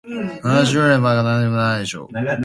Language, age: Japanese, 19-29